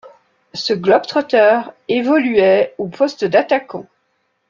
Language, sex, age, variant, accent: French, female, 50-59, Français d'Europe, Français de Suisse